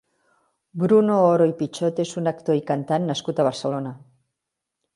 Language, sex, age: Catalan, female, 50-59